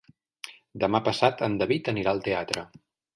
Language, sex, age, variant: Catalan, male, 30-39, Central